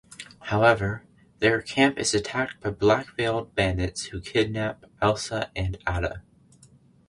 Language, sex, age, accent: English, male, under 19, Canadian English